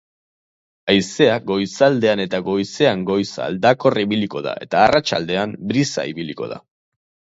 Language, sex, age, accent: Basque, male, 30-39, Mendebalekoa (Araba, Bizkaia, Gipuzkoako mendebaleko herri batzuk)